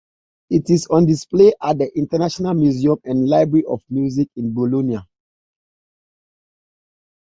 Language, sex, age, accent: English, male, 30-39, United States English